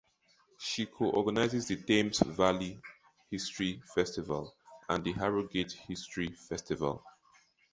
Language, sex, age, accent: English, male, 30-39, England English